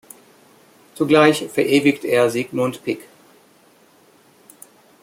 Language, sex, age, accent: German, male, 50-59, Deutschland Deutsch